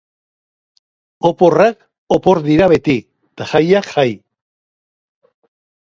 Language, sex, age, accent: Basque, male, 50-59, Erdialdekoa edo Nafarra (Gipuzkoa, Nafarroa)